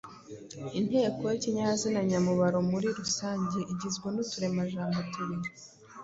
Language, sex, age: Kinyarwanda, female, 19-29